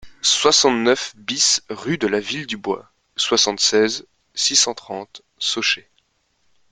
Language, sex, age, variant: French, male, 19-29, Français de métropole